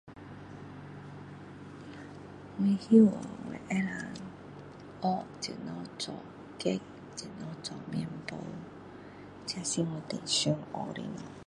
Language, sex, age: Min Dong Chinese, female, 40-49